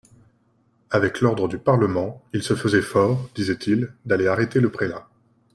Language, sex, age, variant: French, male, 19-29, Français de métropole